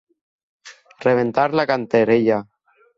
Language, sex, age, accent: Catalan, male, under 19, valencià